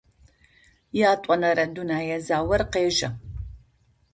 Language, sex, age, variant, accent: Adyghe, female, 50-59, Адыгабзэ (Кирил, пстэумэ зэдыряе), Бжъэдыгъу (Bjeduğ)